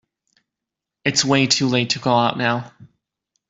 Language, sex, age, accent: English, male, 19-29, United States English